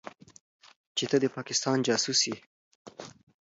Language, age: Pashto, 19-29